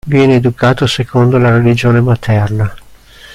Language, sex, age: Italian, male, 60-69